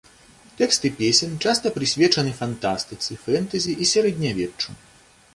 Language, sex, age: Belarusian, male, 30-39